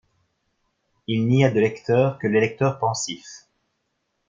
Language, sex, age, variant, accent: French, male, 30-39, Français d'Europe, Français de Belgique